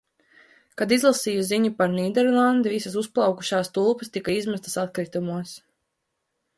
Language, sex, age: Latvian, female, 19-29